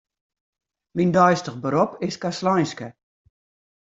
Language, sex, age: Western Frisian, female, 60-69